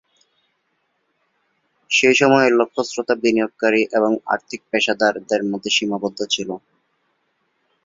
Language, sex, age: Bengali, male, 19-29